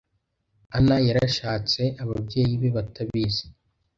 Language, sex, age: Kinyarwanda, male, under 19